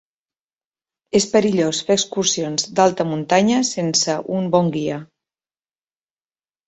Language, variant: Catalan, Central